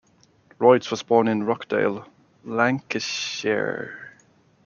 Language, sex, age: English, male, 30-39